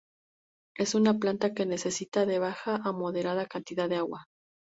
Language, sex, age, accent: Spanish, female, 30-39, México